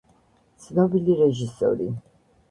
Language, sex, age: Georgian, female, 70-79